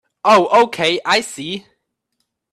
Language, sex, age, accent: English, male, under 19, United States English